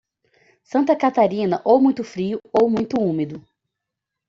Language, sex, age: Portuguese, female, under 19